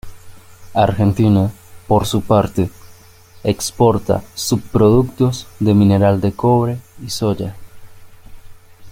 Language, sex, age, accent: Spanish, male, under 19, Caribe: Cuba, Venezuela, Puerto Rico, República Dominicana, Panamá, Colombia caribeña, México caribeño, Costa del golfo de México